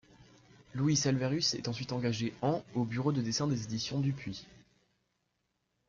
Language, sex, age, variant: French, male, under 19, Français de métropole